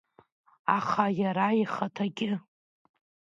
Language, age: Abkhazian, under 19